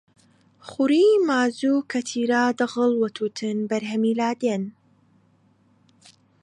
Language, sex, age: Central Kurdish, female, 19-29